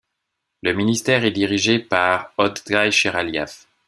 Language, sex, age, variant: French, male, 50-59, Français de métropole